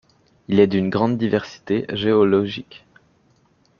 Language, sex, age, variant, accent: French, male, under 19, Français d'Europe, Français de Suisse